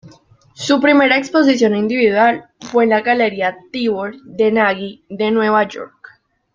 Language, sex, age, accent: Spanish, female, under 19, América central